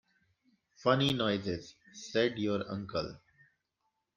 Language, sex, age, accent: English, male, 40-49, India and South Asia (India, Pakistan, Sri Lanka)